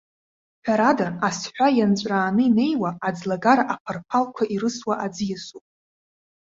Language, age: Abkhazian, 19-29